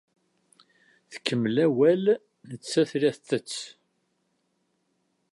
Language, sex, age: Kabyle, male, 50-59